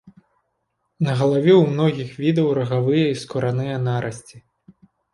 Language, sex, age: Belarusian, male, 30-39